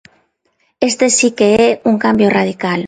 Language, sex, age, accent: Galician, female, 40-49, Neofalante